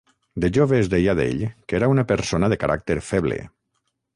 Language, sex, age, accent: Catalan, male, 40-49, valencià